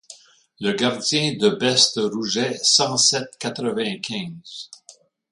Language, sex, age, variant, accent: French, male, 70-79, Français d'Amérique du Nord, Français du Canada